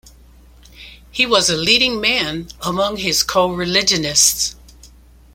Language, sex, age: English, female, 70-79